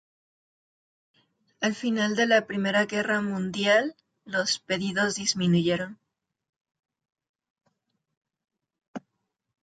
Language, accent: Spanish, México